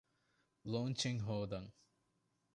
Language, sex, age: Divehi, male, 19-29